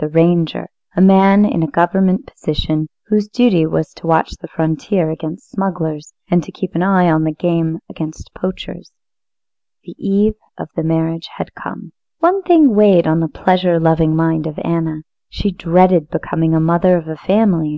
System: none